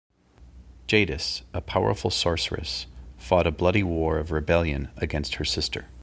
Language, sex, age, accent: English, male, 40-49, United States English